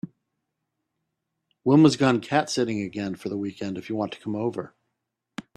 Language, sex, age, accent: English, male, 40-49, United States English